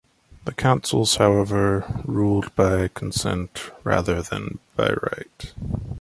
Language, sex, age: English, male, 19-29